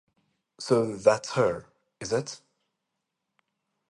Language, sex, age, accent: English, male, 30-39, Southern African (South Africa, Zimbabwe, Namibia)